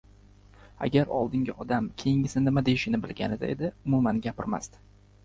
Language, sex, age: Uzbek, male, 19-29